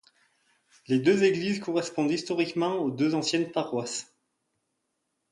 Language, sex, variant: French, male, Français de métropole